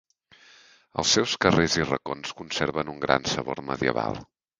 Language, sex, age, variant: Catalan, male, 30-39, Central